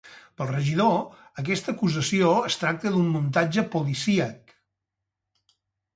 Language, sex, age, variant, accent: Catalan, male, 60-69, Balear, balear